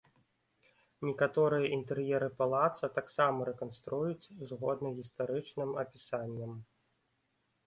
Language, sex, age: Belarusian, male, 19-29